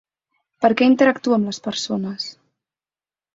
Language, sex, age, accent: Catalan, female, 19-29, Camp de Tarragona